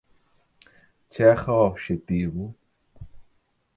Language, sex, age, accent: Galician, male, 30-39, Atlántico (seseo e gheada)